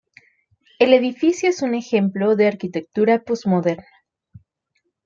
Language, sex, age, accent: Spanish, female, 19-29, México